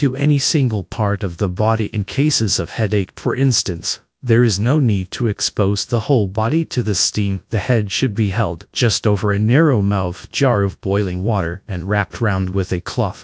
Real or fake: fake